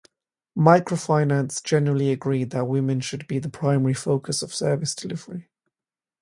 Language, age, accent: English, 19-29, England English; London English